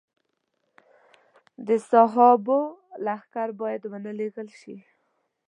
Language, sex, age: Pashto, female, 19-29